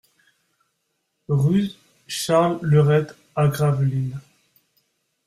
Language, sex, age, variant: French, male, 19-29, Français de métropole